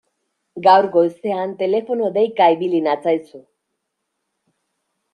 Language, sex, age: Basque, female, 30-39